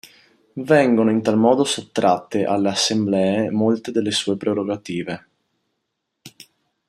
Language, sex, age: Italian, male, 30-39